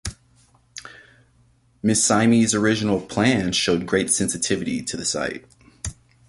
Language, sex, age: English, male, 30-39